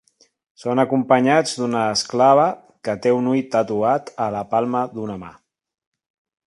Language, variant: Catalan, Central